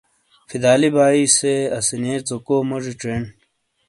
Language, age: Shina, 30-39